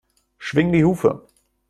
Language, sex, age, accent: German, male, 19-29, Deutschland Deutsch